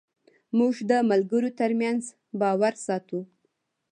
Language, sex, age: Pashto, female, 19-29